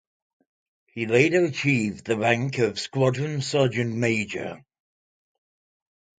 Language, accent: English, England English